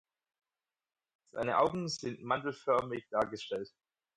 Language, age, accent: German, 30-39, Deutschland Deutsch